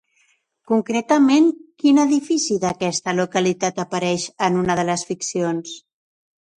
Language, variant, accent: Catalan, Central, central